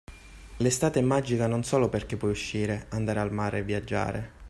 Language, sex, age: Italian, male, 19-29